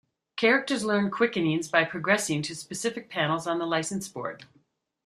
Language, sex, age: English, female, 50-59